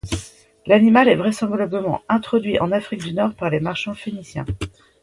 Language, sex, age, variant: French, female, 40-49, Français de métropole